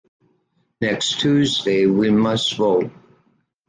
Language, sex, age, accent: English, male, 60-69, United States English